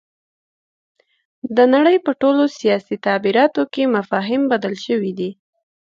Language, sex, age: Pashto, female, 30-39